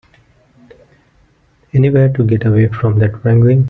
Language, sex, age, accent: English, male, 19-29, India and South Asia (India, Pakistan, Sri Lanka)